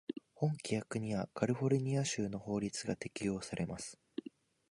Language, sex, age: Japanese, male, 19-29